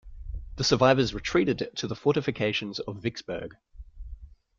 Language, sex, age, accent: English, male, 19-29, Australian English